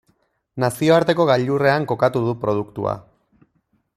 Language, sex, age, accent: Basque, male, 30-39, Erdialdekoa edo Nafarra (Gipuzkoa, Nafarroa)